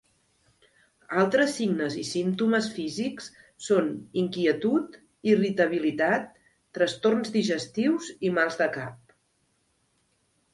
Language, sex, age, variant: Catalan, female, 40-49, Central